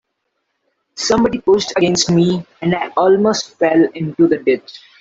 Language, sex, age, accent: English, male, under 19, India and South Asia (India, Pakistan, Sri Lanka)